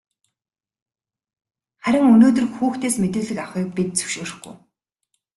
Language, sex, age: Mongolian, female, 19-29